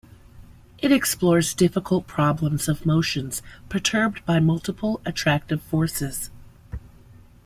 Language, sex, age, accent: English, female, 40-49, United States English